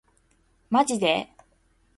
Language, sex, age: Japanese, female, 40-49